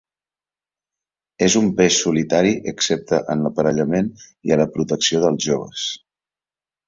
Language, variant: Catalan, Central